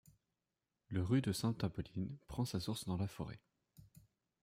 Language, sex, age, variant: French, male, 19-29, Français de métropole